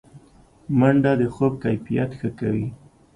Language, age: Pashto, 30-39